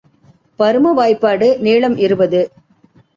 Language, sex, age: Tamil, female, 50-59